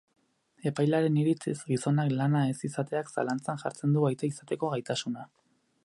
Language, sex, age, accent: Basque, male, 19-29, Erdialdekoa edo Nafarra (Gipuzkoa, Nafarroa)